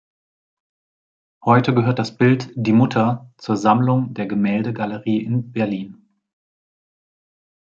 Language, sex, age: German, male, 40-49